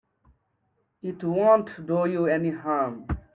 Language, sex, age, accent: English, male, 19-29, United States English